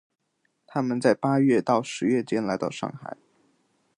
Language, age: Chinese, under 19